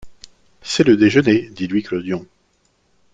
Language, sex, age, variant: French, male, 30-39, Français de métropole